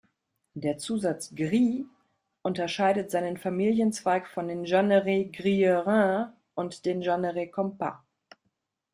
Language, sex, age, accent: German, female, 40-49, Deutschland Deutsch